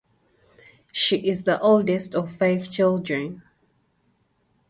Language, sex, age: English, female, 19-29